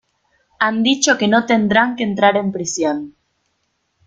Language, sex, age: Spanish, female, 30-39